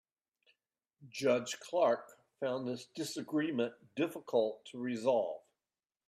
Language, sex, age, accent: English, male, 60-69, United States English